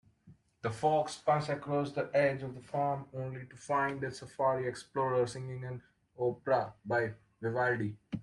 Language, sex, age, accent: English, male, 19-29, India and South Asia (India, Pakistan, Sri Lanka)